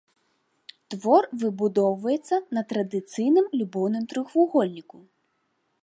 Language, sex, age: Belarusian, female, 30-39